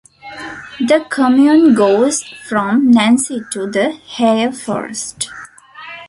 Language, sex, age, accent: English, female, 19-29, India and South Asia (India, Pakistan, Sri Lanka)